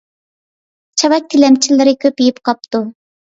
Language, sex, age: Uyghur, male, under 19